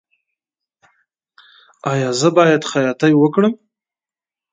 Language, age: Pashto, 30-39